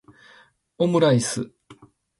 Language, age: Japanese, 50-59